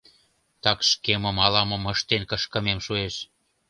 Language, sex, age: Mari, male, 30-39